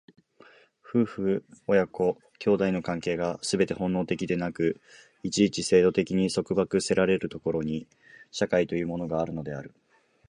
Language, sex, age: Japanese, male, 19-29